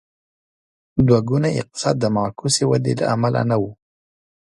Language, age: Pashto, 30-39